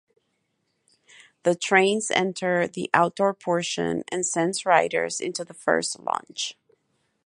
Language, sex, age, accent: English, male, under 19, United States English